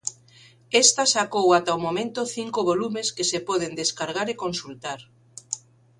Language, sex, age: Galician, female, 50-59